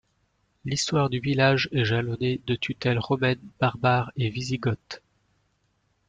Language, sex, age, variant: French, male, 19-29, Français de métropole